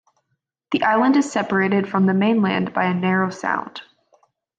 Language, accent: English, United States English